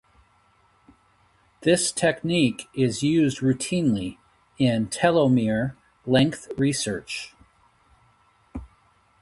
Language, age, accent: English, 40-49, United States English